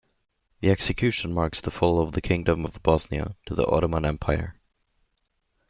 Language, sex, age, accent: English, male, 19-29, United States English